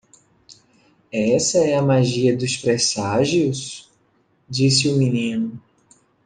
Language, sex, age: Portuguese, male, 30-39